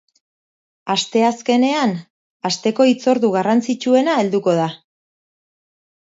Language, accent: Basque, Mendebalekoa (Araba, Bizkaia, Gipuzkoako mendebaleko herri batzuk)